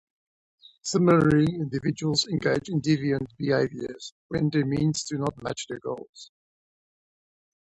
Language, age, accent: English, 50-59, Southern African (South Africa, Zimbabwe, Namibia)